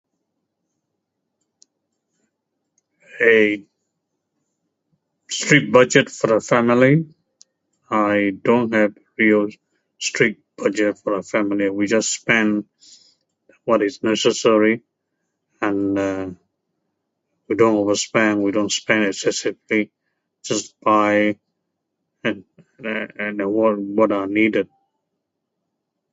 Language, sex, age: English, male, 70-79